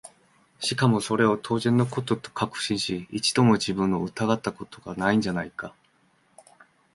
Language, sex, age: Japanese, male, 19-29